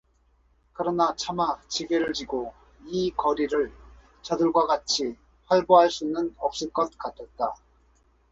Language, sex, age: Korean, male, 40-49